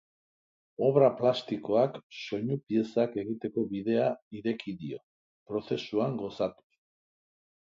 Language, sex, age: Basque, male, 60-69